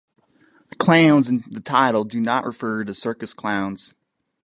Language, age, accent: English, 19-29, United States English